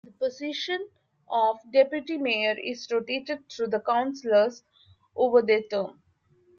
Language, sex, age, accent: English, female, 30-39, India and South Asia (India, Pakistan, Sri Lanka)